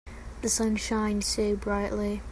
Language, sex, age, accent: English, female, under 19, England English